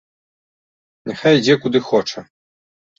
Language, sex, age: Belarusian, male, 30-39